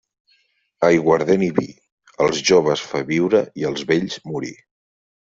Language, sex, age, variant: Catalan, male, 19-29, Central